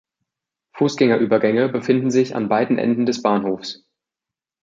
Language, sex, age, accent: German, male, 19-29, Deutschland Deutsch